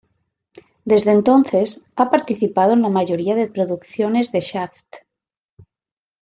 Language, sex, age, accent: Spanish, female, 40-49, España: Centro-Sur peninsular (Madrid, Toledo, Castilla-La Mancha)